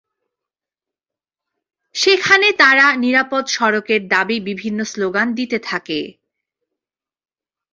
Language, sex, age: Bengali, female, 19-29